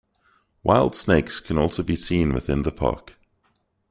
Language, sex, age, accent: English, male, 30-39, Southern African (South Africa, Zimbabwe, Namibia)